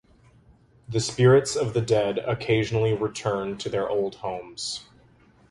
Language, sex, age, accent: English, male, 19-29, United States English